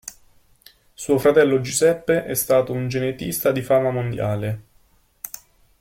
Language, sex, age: Italian, male, 19-29